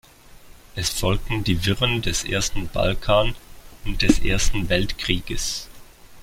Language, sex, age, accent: German, male, 30-39, Schweizerdeutsch